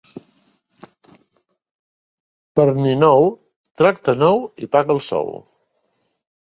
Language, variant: Catalan, Central